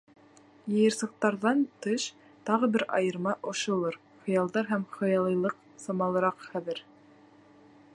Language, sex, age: Bashkir, female, 19-29